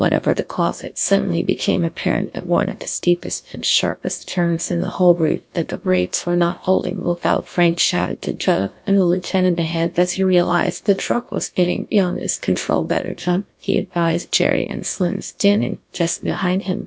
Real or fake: fake